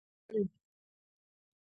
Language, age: Pashto, under 19